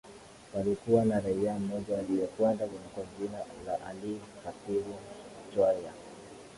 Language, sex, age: Swahili, male, 19-29